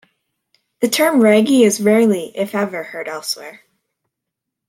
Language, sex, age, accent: English, female, under 19, Canadian English